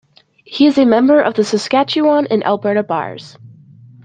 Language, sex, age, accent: English, female, under 19, United States English